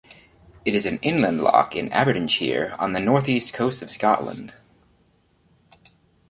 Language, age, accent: English, 19-29, United States English